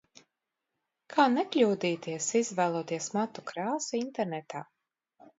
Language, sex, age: Latvian, female, 50-59